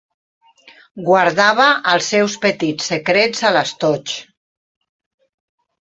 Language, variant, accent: Catalan, Central, Barceloní